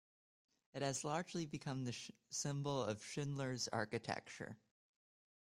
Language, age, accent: English, 19-29, United States English